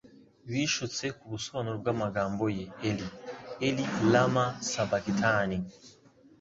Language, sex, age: Kinyarwanda, male, 19-29